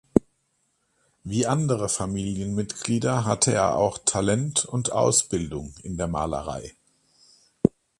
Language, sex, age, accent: German, male, 60-69, Deutschland Deutsch